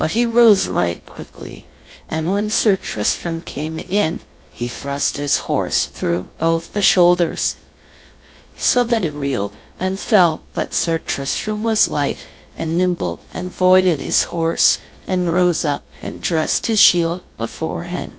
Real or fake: fake